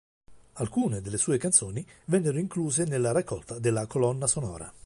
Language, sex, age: Italian, male, 50-59